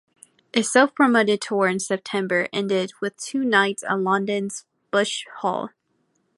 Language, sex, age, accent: English, female, under 19, United States English